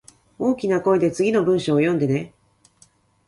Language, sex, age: Japanese, female, 40-49